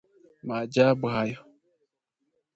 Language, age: Swahili, 19-29